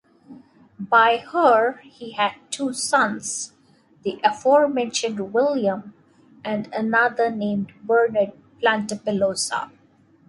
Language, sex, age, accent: English, female, 40-49, India and South Asia (India, Pakistan, Sri Lanka)